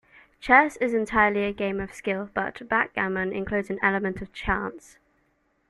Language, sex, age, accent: English, female, under 19, England English